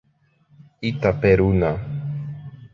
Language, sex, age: Portuguese, male, 19-29